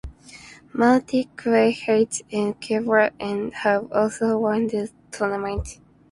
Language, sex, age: English, female, under 19